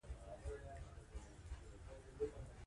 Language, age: Pashto, 19-29